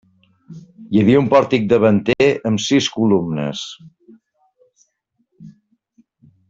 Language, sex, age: Catalan, male, 50-59